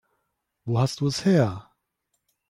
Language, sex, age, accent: German, male, 30-39, Deutschland Deutsch